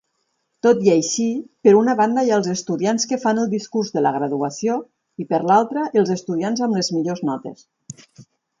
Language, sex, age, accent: Catalan, female, 40-49, Tortosí